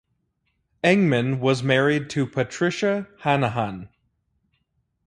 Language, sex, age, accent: English, male, 19-29, United States English